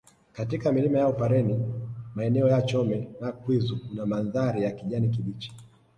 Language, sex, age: Swahili, male, 19-29